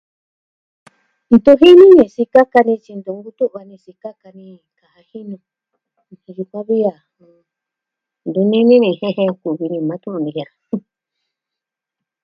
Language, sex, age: Southwestern Tlaxiaco Mixtec, female, 60-69